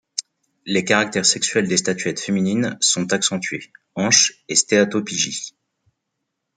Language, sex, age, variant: French, male, 40-49, Français de métropole